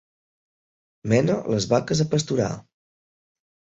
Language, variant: Catalan, Central